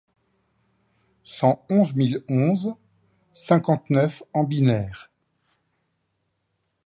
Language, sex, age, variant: French, male, 50-59, Français de métropole